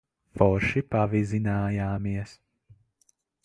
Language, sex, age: Latvian, male, 19-29